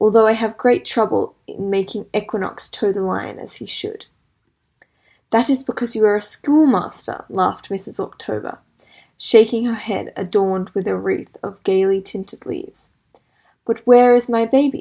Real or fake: real